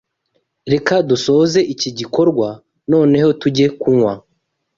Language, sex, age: Kinyarwanda, male, 30-39